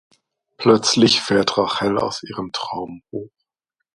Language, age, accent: German, 30-39, Deutschland Deutsch